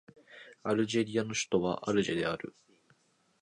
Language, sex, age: Japanese, male, 19-29